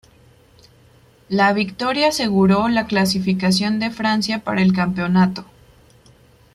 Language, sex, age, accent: Spanish, female, 19-29, México